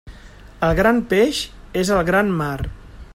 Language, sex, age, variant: Catalan, male, 40-49, Central